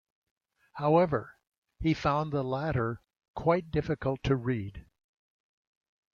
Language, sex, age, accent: English, male, 80-89, United States English